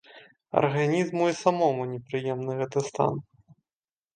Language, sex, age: Belarusian, male, 19-29